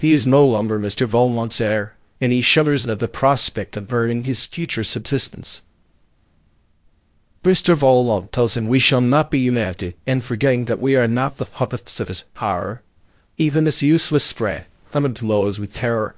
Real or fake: fake